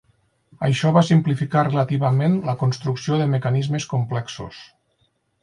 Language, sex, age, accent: Catalan, male, 50-59, Lleidatà